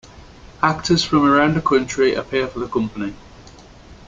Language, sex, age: English, male, 19-29